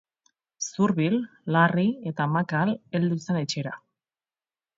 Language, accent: Basque, Erdialdekoa edo Nafarra (Gipuzkoa, Nafarroa)